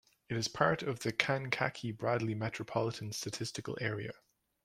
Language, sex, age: English, male, 30-39